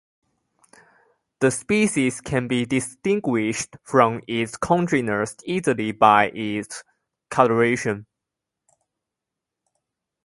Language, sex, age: English, male, under 19